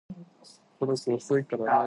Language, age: Japanese, under 19